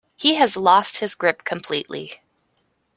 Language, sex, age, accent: English, female, 19-29, Canadian English